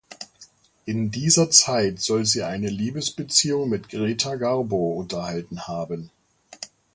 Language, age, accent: German, 50-59, Deutschland Deutsch